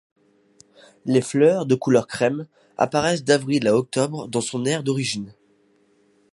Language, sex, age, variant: French, male, under 19, Français de métropole